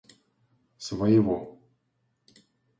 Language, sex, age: Russian, male, 40-49